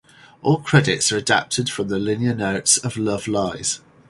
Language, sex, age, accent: English, male, 40-49, England English